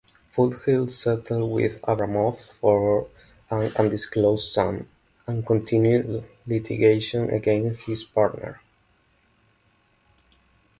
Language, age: English, 19-29